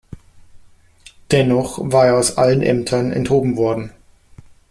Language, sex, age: German, male, 30-39